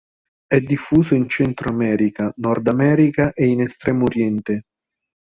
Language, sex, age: Italian, male, 40-49